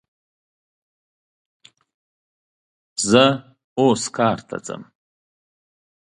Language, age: Pashto, 30-39